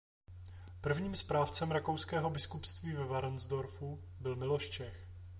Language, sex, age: Czech, male, 30-39